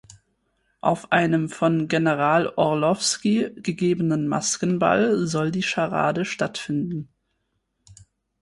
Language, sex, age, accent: German, female, 19-29, Deutschland Deutsch